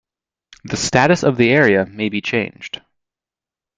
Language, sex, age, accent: English, male, under 19, United States English